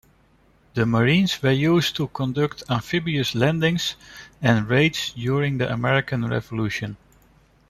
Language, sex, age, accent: English, male, 40-49, United States English